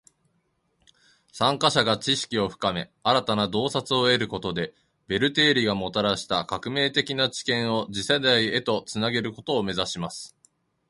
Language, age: Japanese, 30-39